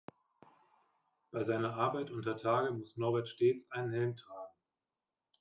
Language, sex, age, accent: German, male, 19-29, Deutschland Deutsch